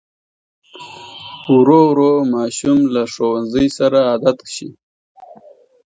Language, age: Pashto, 30-39